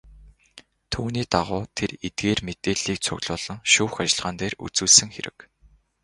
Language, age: Mongolian, 19-29